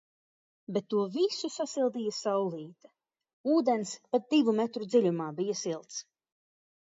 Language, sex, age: Latvian, female, 19-29